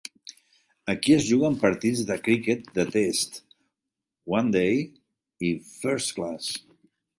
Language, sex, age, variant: Catalan, male, 70-79, Central